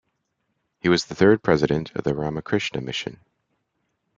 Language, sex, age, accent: English, male, 30-39, United States English